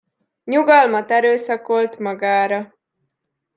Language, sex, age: Hungarian, female, 19-29